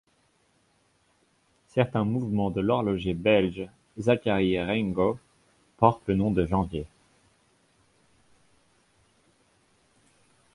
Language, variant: French, Français de métropole